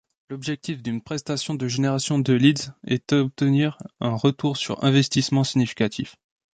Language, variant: French, Français de métropole